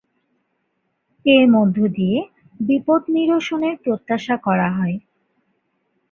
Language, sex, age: Bengali, female, 19-29